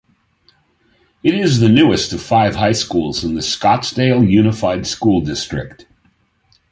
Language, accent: English, United States English